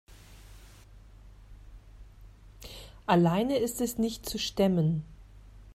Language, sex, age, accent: German, female, 40-49, Deutschland Deutsch